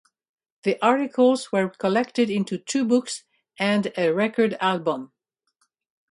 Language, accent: English, United States English